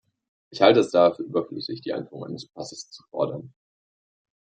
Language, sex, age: German, male, 19-29